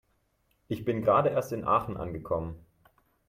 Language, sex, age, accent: German, male, 19-29, Deutschland Deutsch